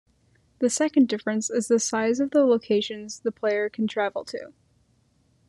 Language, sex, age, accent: English, female, under 19, United States English